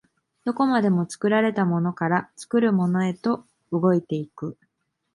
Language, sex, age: Japanese, female, 19-29